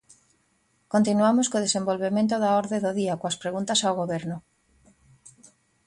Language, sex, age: Galician, male, 50-59